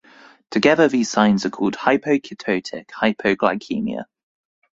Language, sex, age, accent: English, male, 19-29, England English